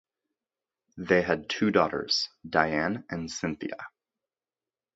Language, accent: English, Canadian English